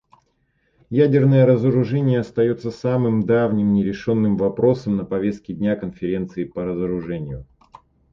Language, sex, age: Russian, male, 30-39